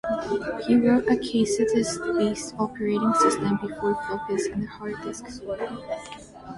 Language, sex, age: English, female, 19-29